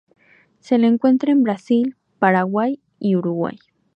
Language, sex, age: Spanish, female, 19-29